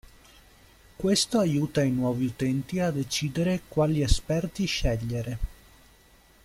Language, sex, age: Italian, male, 30-39